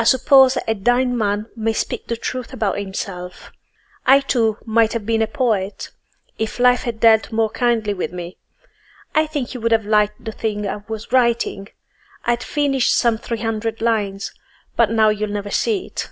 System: none